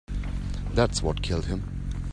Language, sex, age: English, male, 30-39